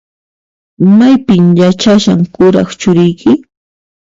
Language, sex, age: Puno Quechua, female, 19-29